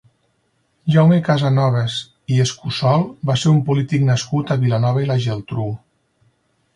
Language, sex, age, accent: Catalan, male, 50-59, Lleidatà